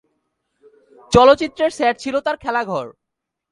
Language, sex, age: Bengali, male, 19-29